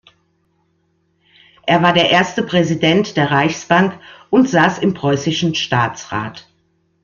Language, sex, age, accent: German, female, 40-49, Deutschland Deutsch